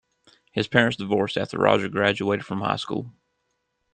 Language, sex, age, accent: English, male, 40-49, United States English